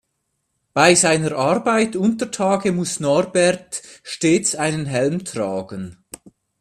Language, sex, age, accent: German, male, 40-49, Schweizerdeutsch